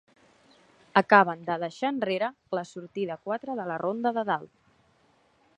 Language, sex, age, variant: Catalan, female, 19-29, Central